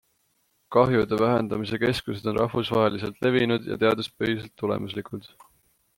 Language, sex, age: Estonian, male, 19-29